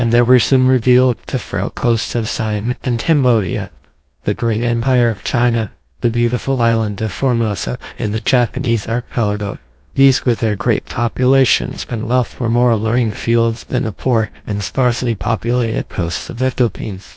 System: TTS, GlowTTS